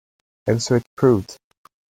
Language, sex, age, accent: English, male, under 19, Canadian English